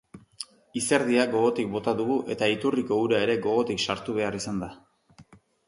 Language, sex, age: Basque, male, 40-49